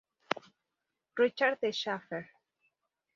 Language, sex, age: Spanish, female, 19-29